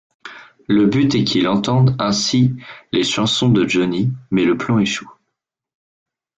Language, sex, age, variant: French, male, under 19, Français de métropole